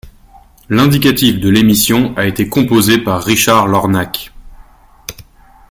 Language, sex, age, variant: French, male, 30-39, Français de métropole